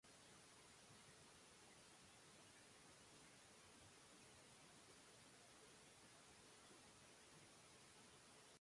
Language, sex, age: Tamil, female, 19-29